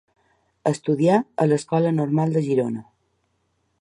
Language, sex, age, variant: Catalan, female, 40-49, Balear